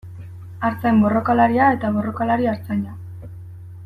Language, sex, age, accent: Basque, female, 19-29, Erdialdekoa edo Nafarra (Gipuzkoa, Nafarroa)